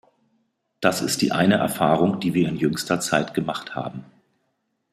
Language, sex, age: German, male, 50-59